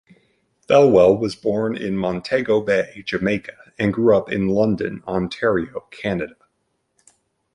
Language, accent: English, United States English